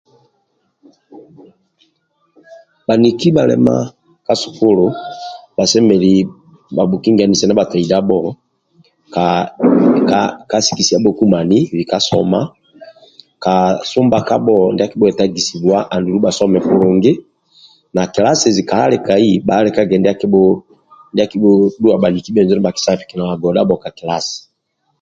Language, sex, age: Amba (Uganda), male, 50-59